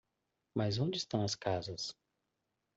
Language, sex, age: Portuguese, male, 30-39